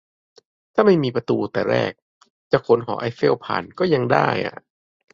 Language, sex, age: Thai, male, 30-39